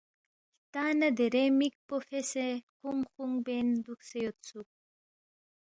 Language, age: Balti, 19-29